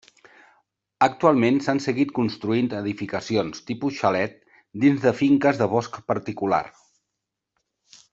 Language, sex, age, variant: Catalan, male, 50-59, Central